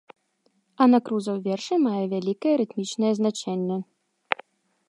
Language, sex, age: Belarusian, female, 19-29